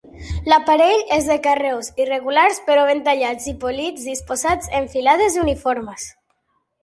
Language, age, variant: Catalan, under 19, Central